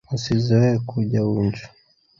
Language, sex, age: Swahili, male, 30-39